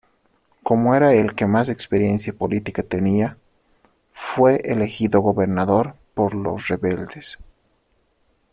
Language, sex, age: Spanish, male, 19-29